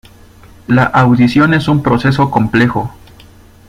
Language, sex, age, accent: Spanish, male, 19-29, México